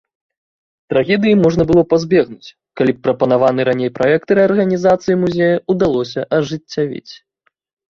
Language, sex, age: Belarusian, male, 30-39